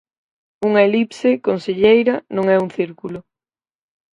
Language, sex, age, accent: Galician, female, under 19, Central (gheada); Normativo (estándar)